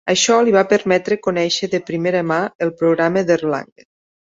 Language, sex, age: Catalan, female, 30-39